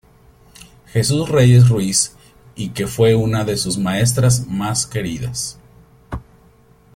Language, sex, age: Spanish, male, 30-39